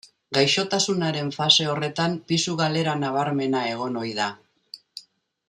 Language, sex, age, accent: Basque, female, 60-69, Mendebalekoa (Araba, Bizkaia, Gipuzkoako mendebaleko herri batzuk)